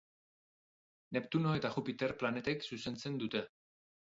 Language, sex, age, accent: Basque, male, 40-49, Mendebalekoa (Araba, Bizkaia, Gipuzkoako mendebaleko herri batzuk)